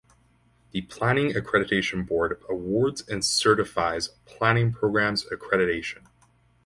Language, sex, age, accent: English, male, 19-29, Canadian English